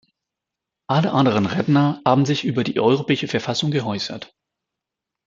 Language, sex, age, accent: German, male, 30-39, Deutschland Deutsch